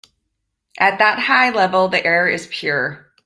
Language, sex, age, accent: English, female, 30-39, United States English